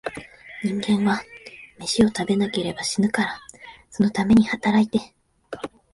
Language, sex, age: Japanese, female, 19-29